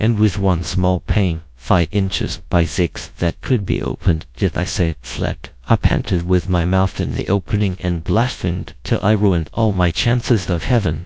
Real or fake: fake